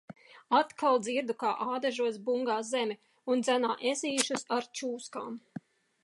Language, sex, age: Latvian, female, 40-49